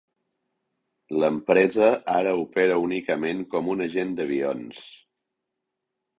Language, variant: Catalan, Central